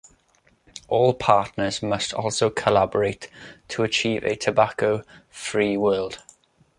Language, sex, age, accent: English, male, 19-29, Welsh English